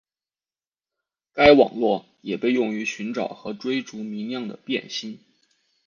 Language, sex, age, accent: Chinese, male, 19-29, 出生地：湖北省